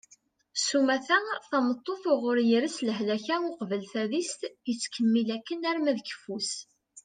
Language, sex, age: Kabyle, female, 40-49